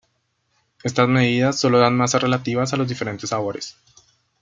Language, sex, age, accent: Spanish, male, 19-29, Andino-Pacífico: Colombia, Perú, Ecuador, oeste de Bolivia y Venezuela andina